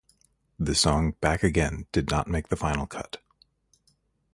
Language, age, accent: English, 30-39, United States English